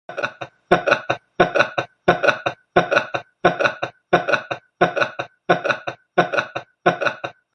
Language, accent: English, United States English